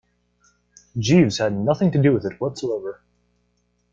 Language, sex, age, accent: English, male, under 19, United States English